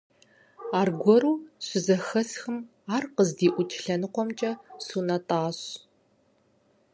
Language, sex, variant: Kabardian, female, Адыгэбзэ (Къэбэрдей, Кирил, псоми зэдай)